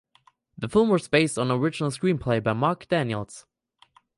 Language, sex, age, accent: English, male, 19-29, United States English